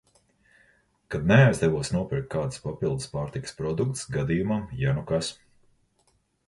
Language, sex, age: Latvian, male, 40-49